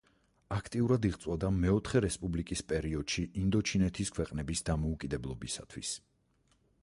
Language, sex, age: Georgian, male, 40-49